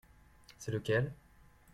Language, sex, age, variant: French, male, 30-39, Français de métropole